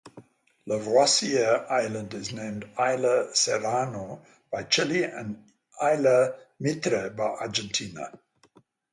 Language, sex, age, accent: English, male, 70-79, England English; Southern African (South Africa, Zimbabwe, Namibia)